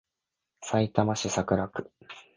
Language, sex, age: Japanese, male, 19-29